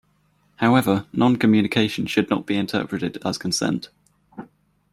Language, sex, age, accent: English, male, 19-29, England English